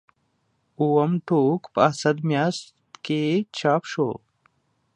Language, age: Pashto, 19-29